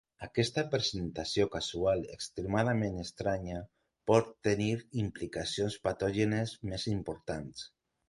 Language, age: Catalan, 40-49